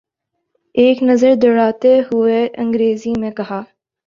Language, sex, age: Urdu, female, 19-29